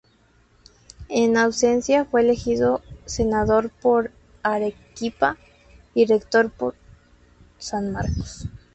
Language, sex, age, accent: Spanish, male, 19-29, México